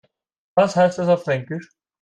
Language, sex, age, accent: German, male, 19-29, Österreichisches Deutsch